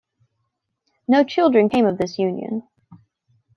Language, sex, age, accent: English, female, 19-29, United States English